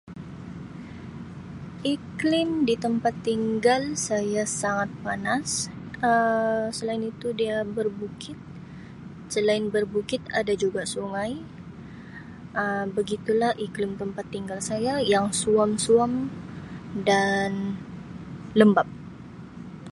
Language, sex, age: Sabah Malay, female, 19-29